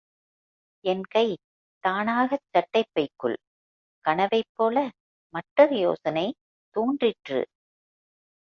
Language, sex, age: Tamil, female, 50-59